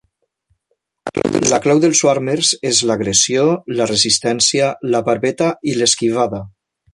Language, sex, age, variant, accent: Catalan, male, 50-59, Valencià central, valencià